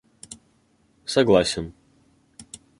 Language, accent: Russian, Русский